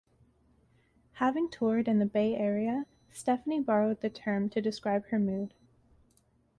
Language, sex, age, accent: English, female, 19-29, Canadian English